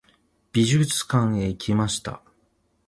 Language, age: Japanese, 40-49